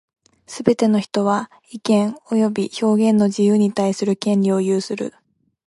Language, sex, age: Japanese, female, 19-29